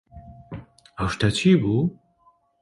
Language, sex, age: Central Kurdish, male, 19-29